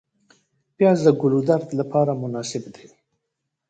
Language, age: Pashto, 40-49